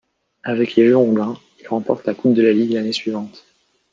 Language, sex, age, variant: French, male, 19-29, Français de métropole